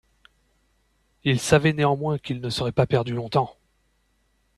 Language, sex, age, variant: French, male, 30-39, Français de métropole